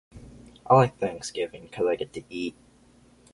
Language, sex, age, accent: English, male, under 19, United States English